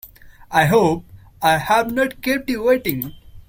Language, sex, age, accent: English, male, 19-29, India and South Asia (India, Pakistan, Sri Lanka)